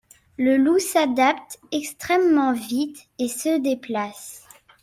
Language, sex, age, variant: French, female, under 19, Français de métropole